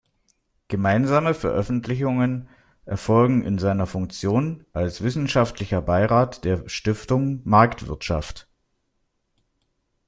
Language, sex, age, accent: German, male, 30-39, Deutschland Deutsch